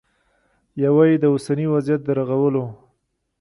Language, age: Pashto, 30-39